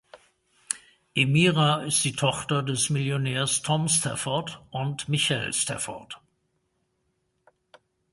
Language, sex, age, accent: German, male, 60-69, Deutschland Deutsch